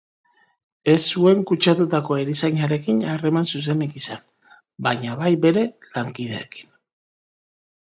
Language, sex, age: Basque, male, 30-39